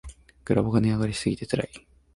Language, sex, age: Japanese, male, 19-29